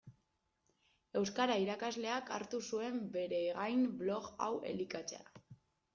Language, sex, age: Basque, female, 19-29